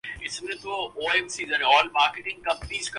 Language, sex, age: Urdu, male, 19-29